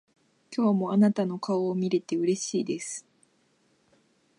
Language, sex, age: Japanese, female, 19-29